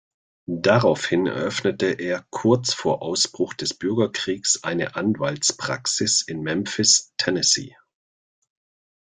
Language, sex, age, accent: German, male, 50-59, Deutschland Deutsch